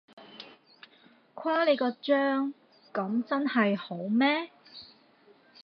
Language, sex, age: Cantonese, female, 40-49